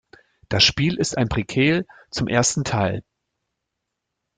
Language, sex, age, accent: German, male, 50-59, Deutschland Deutsch